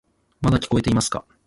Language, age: Japanese, 40-49